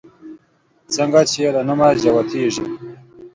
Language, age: Pashto, 19-29